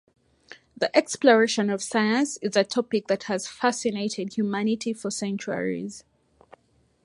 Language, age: English, 19-29